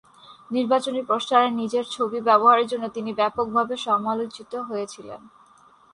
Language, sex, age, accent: Bengali, female, 19-29, Native